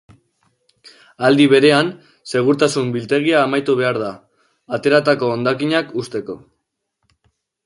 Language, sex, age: Basque, male, under 19